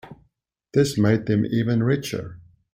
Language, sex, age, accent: English, male, 40-49, Southern African (South Africa, Zimbabwe, Namibia)